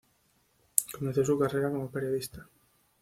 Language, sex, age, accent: Spanish, male, 19-29, España: Norte peninsular (Asturias, Castilla y León, Cantabria, País Vasco, Navarra, Aragón, La Rioja, Guadalajara, Cuenca)